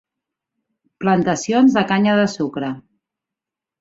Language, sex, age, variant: Catalan, female, 40-49, Central